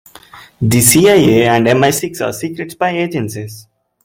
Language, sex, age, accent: English, male, 19-29, India and South Asia (India, Pakistan, Sri Lanka)